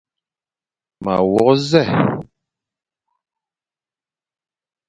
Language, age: Fang, 40-49